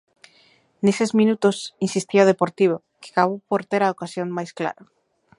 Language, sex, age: Galician, female, 30-39